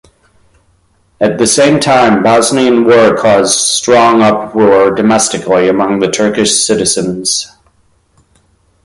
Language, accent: English, United States English